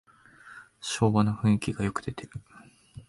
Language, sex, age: Japanese, male, 19-29